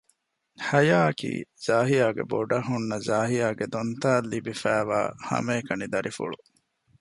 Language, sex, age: Divehi, male, 30-39